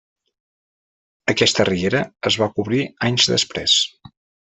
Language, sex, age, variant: Catalan, male, 50-59, Central